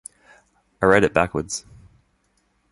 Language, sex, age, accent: English, male, 19-29, Australian English